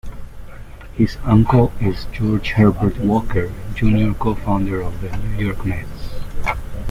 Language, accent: English, Canadian English